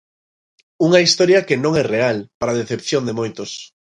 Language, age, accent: Galician, 19-29, Normativo (estándar)